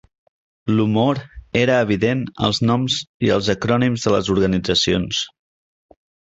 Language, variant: Catalan, Central